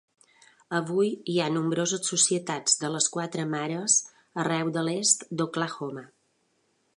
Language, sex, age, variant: Catalan, female, 40-49, Balear